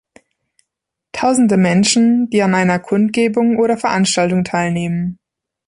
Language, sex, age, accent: German, female, 19-29, Deutschland Deutsch